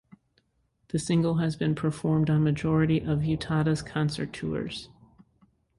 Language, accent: English, United States English